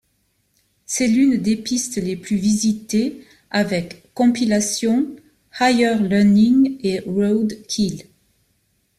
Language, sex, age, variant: French, female, 50-59, Français de métropole